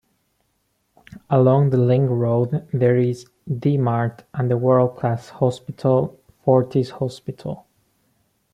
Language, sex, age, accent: English, male, 19-29, United States English